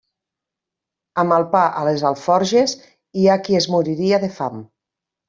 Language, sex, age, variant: Catalan, female, 50-59, Nord-Occidental